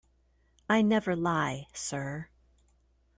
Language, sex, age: English, female, 50-59